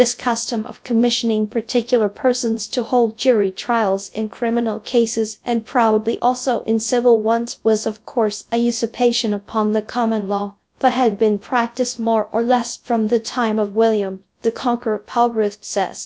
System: TTS, GradTTS